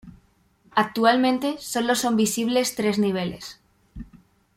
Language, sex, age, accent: Spanish, female, under 19, España: Norte peninsular (Asturias, Castilla y León, Cantabria, País Vasco, Navarra, Aragón, La Rioja, Guadalajara, Cuenca)